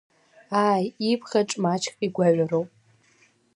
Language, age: Abkhazian, under 19